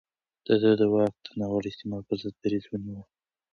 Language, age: Pashto, 19-29